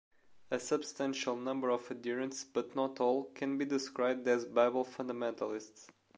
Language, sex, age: English, male, 19-29